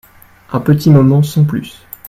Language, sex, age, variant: French, male, 19-29, Français de métropole